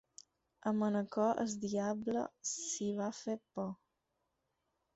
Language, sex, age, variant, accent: Catalan, female, 19-29, Balear, menorquí